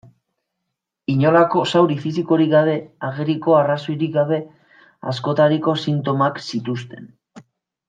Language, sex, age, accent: Basque, male, 19-29, Mendebalekoa (Araba, Bizkaia, Gipuzkoako mendebaleko herri batzuk)